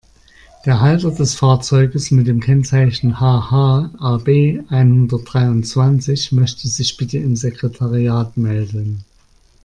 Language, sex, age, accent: German, male, 50-59, Deutschland Deutsch